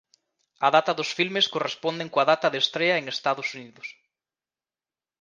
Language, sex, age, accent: Galician, male, 19-29, Atlántico (seseo e gheada)